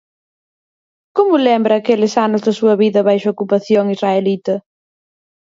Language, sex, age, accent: Galician, female, 30-39, Central (gheada)